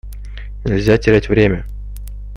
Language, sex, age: Russian, male, 30-39